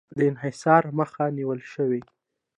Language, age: Pashto, 19-29